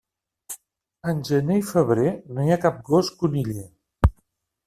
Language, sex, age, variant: Catalan, male, 50-59, Central